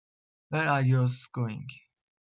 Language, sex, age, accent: English, male, under 19, United States English